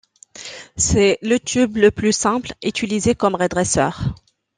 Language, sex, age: French, female, 30-39